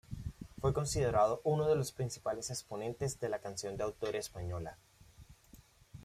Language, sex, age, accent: Spanish, male, 19-29, Caribe: Cuba, Venezuela, Puerto Rico, República Dominicana, Panamá, Colombia caribeña, México caribeño, Costa del golfo de México